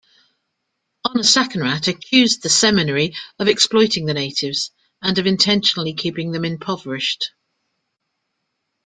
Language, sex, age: English, female, 50-59